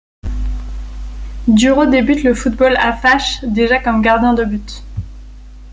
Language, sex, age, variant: French, female, 30-39, Français de métropole